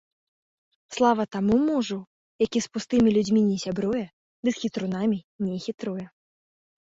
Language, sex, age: Belarusian, female, 19-29